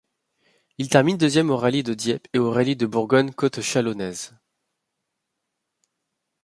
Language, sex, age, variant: French, male, 30-39, Français de métropole